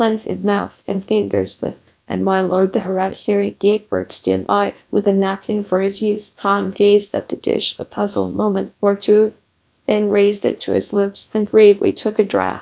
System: TTS, GlowTTS